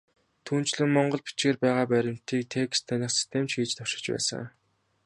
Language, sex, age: Mongolian, male, 19-29